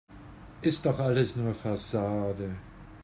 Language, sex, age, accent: German, male, 50-59, Deutschland Deutsch